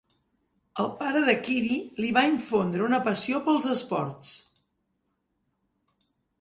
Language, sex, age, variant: Catalan, female, 50-59, Central